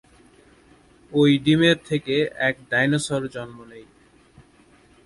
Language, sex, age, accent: Bengali, male, 19-29, Standard Bengali